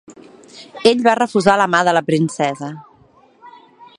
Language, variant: Catalan, Central